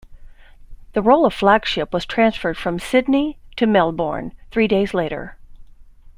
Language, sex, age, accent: English, female, 50-59, United States English